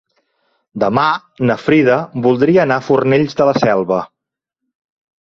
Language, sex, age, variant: Catalan, male, 40-49, Central